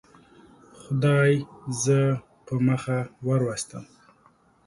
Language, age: Pashto, 40-49